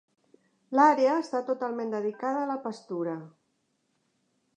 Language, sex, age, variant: Catalan, female, 50-59, Central